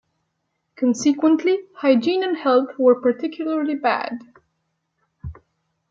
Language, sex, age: English, female, 19-29